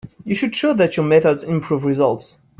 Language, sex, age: English, male, 19-29